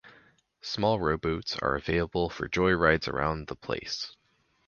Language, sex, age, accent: English, male, 19-29, United States English